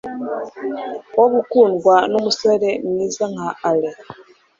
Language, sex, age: Kinyarwanda, female, 40-49